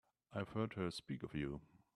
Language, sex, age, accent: English, male, 30-39, England English